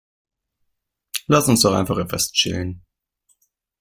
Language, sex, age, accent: German, male, 30-39, Deutschland Deutsch